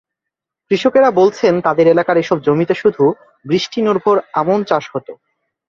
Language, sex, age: Bengali, male, 19-29